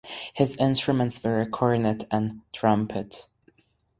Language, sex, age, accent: English, male, 19-29, United States English